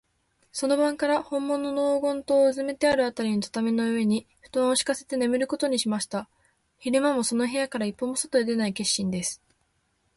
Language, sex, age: Japanese, female, 19-29